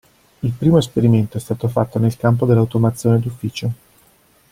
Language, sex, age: Italian, male, 40-49